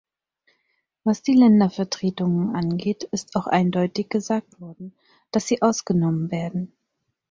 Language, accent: German, Deutschland Deutsch